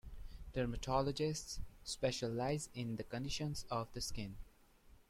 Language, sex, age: English, male, 19-29